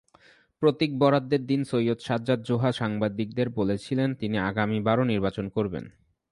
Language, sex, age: Bengali, male, 19-29